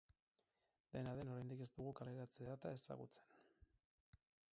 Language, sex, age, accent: Basque, male, 40-49, Erdialdekoa edo Nafarra (Gipuzkoa, Nafarroa)